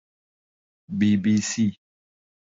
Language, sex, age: Central Kurdish, male, 19-29